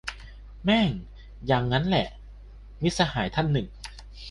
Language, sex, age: Thai, male, 19-29